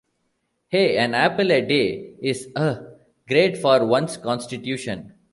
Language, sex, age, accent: English, male, 40-49, India and South Asia (India, Pakistan, Sri Lanka)